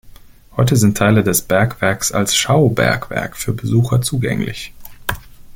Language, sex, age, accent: German, male, 30-39, Deutschland Deutsch